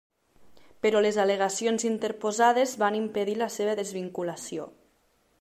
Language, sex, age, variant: Catalan, female, 19-29, Nord-Occidental